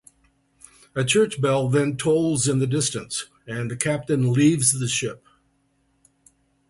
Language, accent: English, United States English